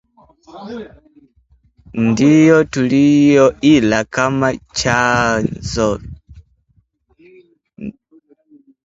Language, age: Swahili, 19-29